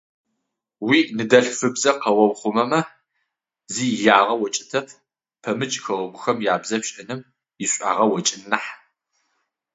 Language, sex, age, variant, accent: Adyghe, male, 40-49, Адыгабзэ (Кирил, пстэумэ зэдыряе), Бжъэдыгъу (Bjeduğ)